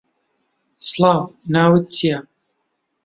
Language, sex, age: Central Kurdish, male, 19-29